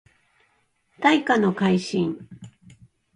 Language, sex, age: Japanese, female, 60-69